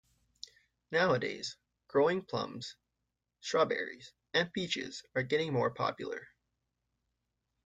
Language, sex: English, male